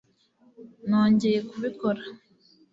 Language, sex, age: Kinyarwanda, female, 19-29